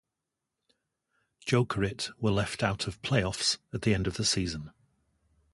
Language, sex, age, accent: English, male, 60-69, England English